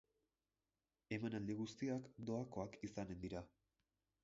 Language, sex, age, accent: Basque, male, 19-29, Erdialdekoa edo Nafarra (Gipuzkoa, Nafarroa)